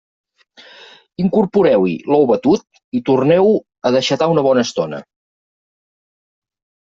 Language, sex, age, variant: Catalan, male, 50-59, Central